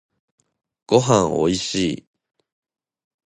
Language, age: Japanese, 19-29